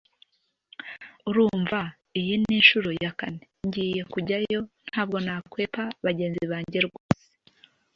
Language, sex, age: Kinyarwanda, female, 30-39